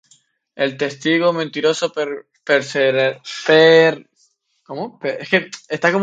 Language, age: Spanish, 19-29